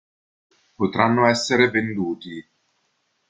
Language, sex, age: Italian, male, 30-39